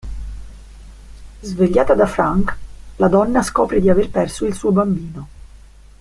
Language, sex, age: Italian, female, 40-49